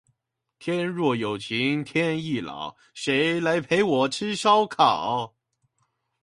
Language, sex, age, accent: Chinese, male, 19-29, 出生地：臺北市